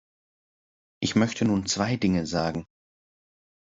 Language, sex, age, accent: German, male, 19-29, Deutschland Deutsch